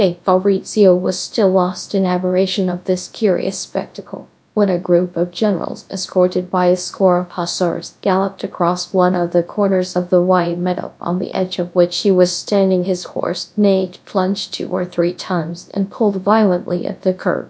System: TTS, GradTTS